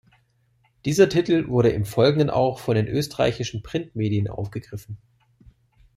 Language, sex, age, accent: German, male, 40-49, Deutschland Deutsch